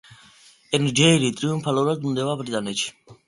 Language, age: Georgian, 19-29